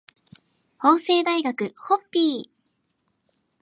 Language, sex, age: Japanese, female, 19-29